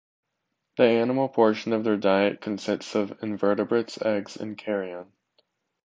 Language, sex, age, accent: English, male, under 19, United States English